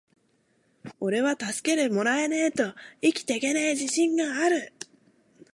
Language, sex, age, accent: Japanese, female, 19-29, 東京